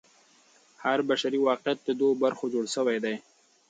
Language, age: Pashto, 19-29